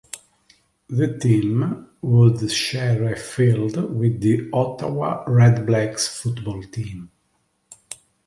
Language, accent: English, England English